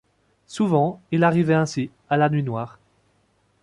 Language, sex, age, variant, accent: French, male, 19-29, Français d'Europe, Français de Belgique